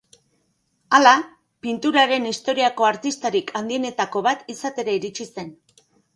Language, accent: Basque, Erdialdekoa edo Nafarra (Gipuzkoa, Nafarroa)